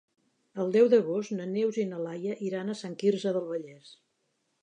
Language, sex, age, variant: Catalan, female, 70-79, Central